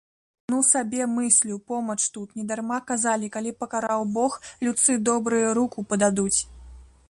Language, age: Belarusian, 19-29